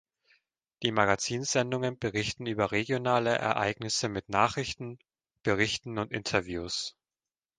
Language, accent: German, Österreichisches Deutsch